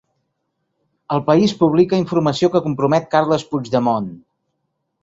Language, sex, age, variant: Catalan, male, 40-49, Central